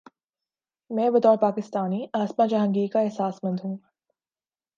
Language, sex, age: Urdu, female, 19-29